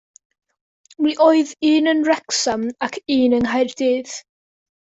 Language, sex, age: Welsh, female, under 19